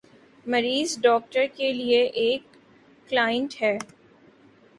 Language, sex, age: Urdu, female, 19-29